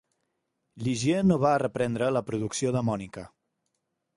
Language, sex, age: Catalan, male, 19-29